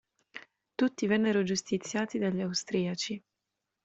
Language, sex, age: Italian, female, 19-29